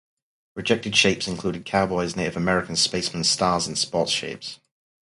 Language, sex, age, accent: English, male, 30-39, England English